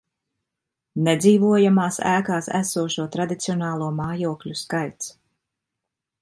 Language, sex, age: Latvian, female, 50-59